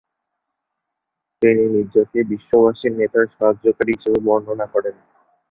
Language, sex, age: Bengali, male, under 19